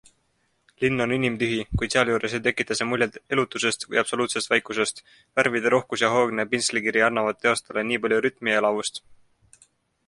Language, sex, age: Estonian, male, 19-29